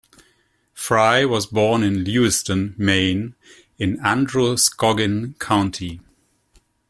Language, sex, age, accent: English, male, 50-59, Canadian English